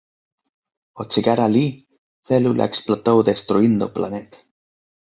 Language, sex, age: Galician, male, 19-29